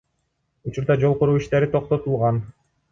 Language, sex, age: Kyrgyz, male, 19-29